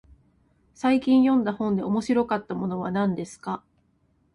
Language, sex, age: Japanese, female, 19-29